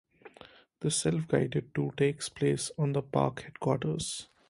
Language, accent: English, India and South Asia (India, Pakistan, Sri Lanka)